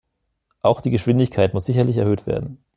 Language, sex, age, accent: German, male, 30-39, Deutschland Deutsch